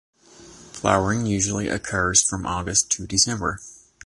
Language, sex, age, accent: English, male, 40-49, United States English